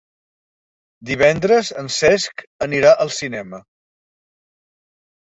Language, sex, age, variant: Catalan, male, 60-69, Central